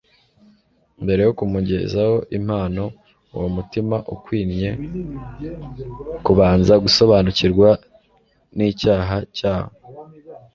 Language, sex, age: Kinyarwanda, male, 19-29